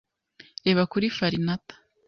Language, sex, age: Kinyarwanda, female, 19-29